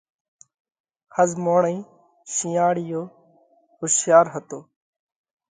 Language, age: Parkari Koli, 19-29